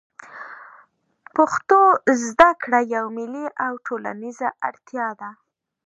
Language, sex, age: Pashto, female, 19-29